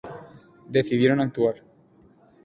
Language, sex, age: Spanish, male, 19-29